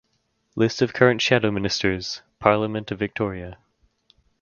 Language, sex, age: English, male, under 19